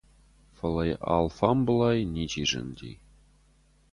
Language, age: Ossetic, 30-39